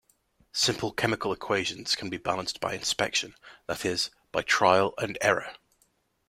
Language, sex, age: English, male, 19-29